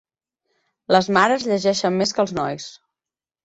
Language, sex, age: Catalan, female, 30-39